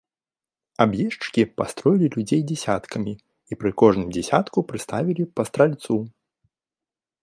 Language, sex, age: Belarusian, male, 30-39